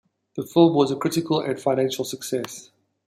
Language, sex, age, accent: English, female, 40-49, Southern African (South Africa, Zimbabwe, Namibia)